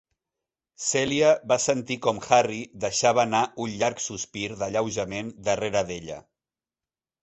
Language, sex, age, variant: Catalan, male, 40-49, Central